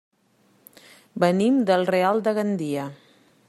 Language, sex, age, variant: Catalan, female, 40-49, Central